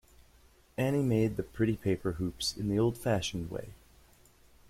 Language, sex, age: English, male, 30-39